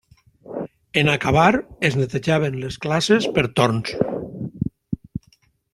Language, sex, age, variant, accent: Catalan, male, 60-69, Valencià central, valencià